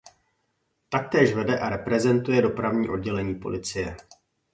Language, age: Czech, 40-49